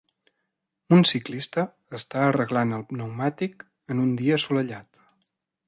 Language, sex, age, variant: Catalan, male, 19-29, Central